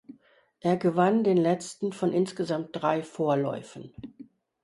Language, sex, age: German, female, 60-69